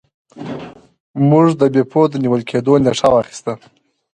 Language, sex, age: Pashto, female, 19-29